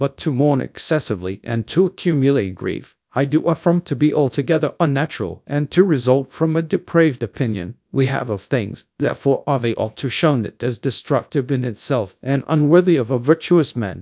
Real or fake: fake